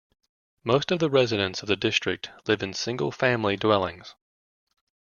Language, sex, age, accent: English, male, 30-39, United States English